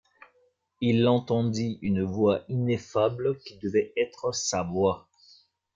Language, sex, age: French, male, 30-39